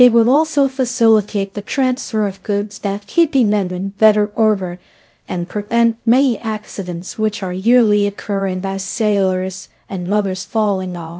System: TTS, VITS